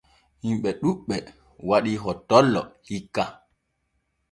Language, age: Borgu Fulfulde, 30-39